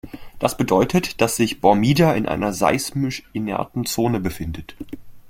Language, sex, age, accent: German, male, under 19, Deutschland Deutsch